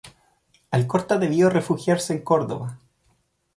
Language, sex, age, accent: Spanish, male, 30-39, Chileno: Chile, Cuyo